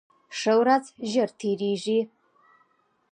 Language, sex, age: Pashto, female, 30-39